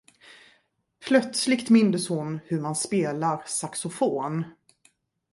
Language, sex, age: Swedish, female, 40-49